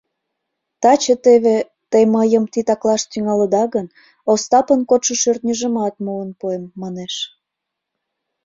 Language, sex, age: Mari, female, 19-29